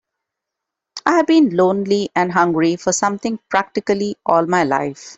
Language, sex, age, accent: English, female, 30-39, India and South Asia (India, Pakistan, Sri Lanka)